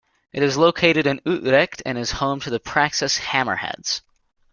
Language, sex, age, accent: English, male, under 19, United States English